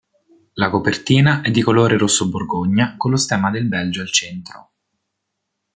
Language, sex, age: Italian, male, 19-29